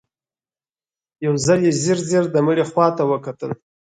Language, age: Pashto, 19-29